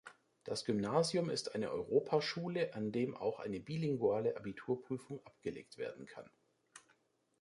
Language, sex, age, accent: German, male, 30-39, Deutschland Deutsch